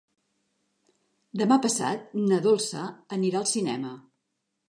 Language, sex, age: Catalan, female, 60-69